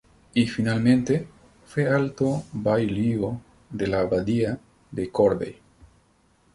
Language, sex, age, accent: Spanish, male, 30-39, Andino-Pacífico: Colombia, Perú, Ecuador, oeste de Bolivia y Venezuela andina